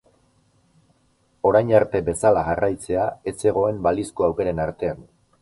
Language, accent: Basque, Erdialdekoa edo Nafarra (Gipuzkoa, Nafarroa)